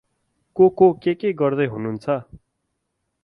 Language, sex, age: Nepali, male, 30-39